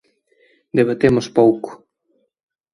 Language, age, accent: Galician, 19-29, Atlántico (seseo e gheada)